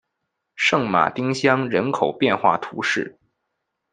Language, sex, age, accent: Chinese, male, 19-29, 出生地：北京市